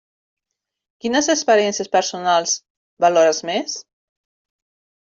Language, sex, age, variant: Catalan, female, 40-49, Central